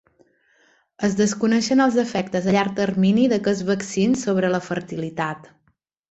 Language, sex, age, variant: Catalan, female, 40-49, Balear